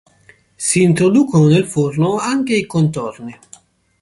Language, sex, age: Italian, male, 19-29